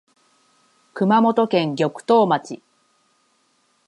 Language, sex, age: Japanese, female, 30-39